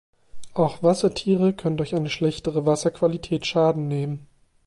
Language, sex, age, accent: German, male, 30-39, Deutschland Deutsch